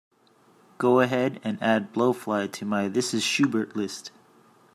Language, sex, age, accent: English, male, 30-39, United States English